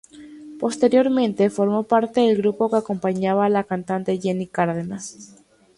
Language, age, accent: Spanish, 19-29, Andino-Pacífico: Colombia, Perú, Ecuador, oeste de Bolivia y Venezuela andina